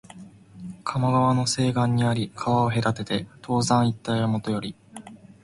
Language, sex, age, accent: Japanese, male, 19-29, 標準語